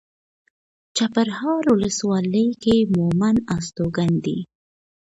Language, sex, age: Pashto, female, 19-29